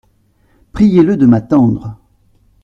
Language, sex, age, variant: French, male, 40-49, Français de métropole